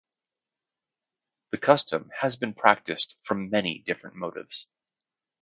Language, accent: English, United States English